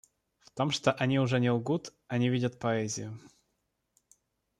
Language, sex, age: Russian, male, 30-39